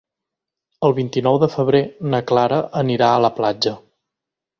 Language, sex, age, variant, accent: Catalan, male, 19-29, Central, central